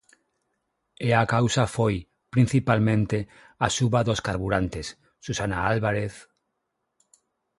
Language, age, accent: Galician, 40-49, Normativo (estándar); Neofalante